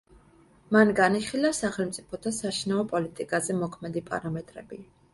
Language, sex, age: Georgian, female, 19-29